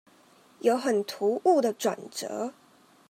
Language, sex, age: Chinese, female, 19-29